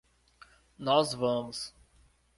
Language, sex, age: Portuguese, male, 19-29